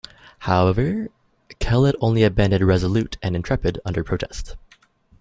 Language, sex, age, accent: English, male, 19-29, Canadian English